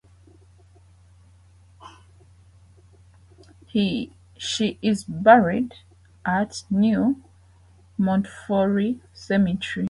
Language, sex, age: English, female, 30-39